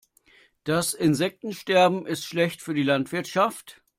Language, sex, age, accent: German, male, 50-59, Deutschland Deutsch